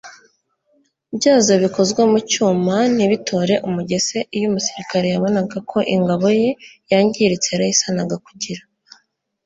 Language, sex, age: Kinyarwanda, female, 19-29